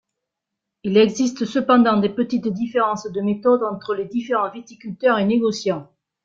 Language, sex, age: French, female, 60-69